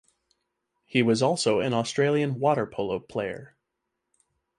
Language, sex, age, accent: English, male, 30-39, United States English